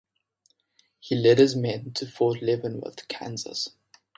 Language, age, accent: English, 19-29, Southern African (South Africa, Zimbabwe, Namibia)